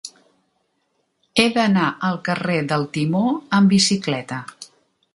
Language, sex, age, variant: Catalan, female, 60-69, Central